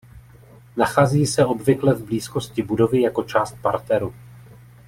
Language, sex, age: Czech, male, 40-49